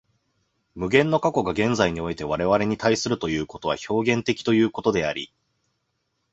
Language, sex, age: Japanese, male, 19-29